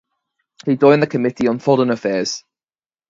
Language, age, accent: English, 19-29, England English